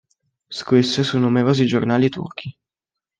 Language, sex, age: Italian, male, under 19